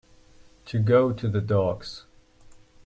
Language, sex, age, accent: English, male, 30-39, United States English